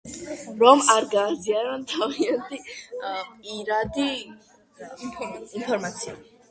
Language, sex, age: Georgian, female, under 19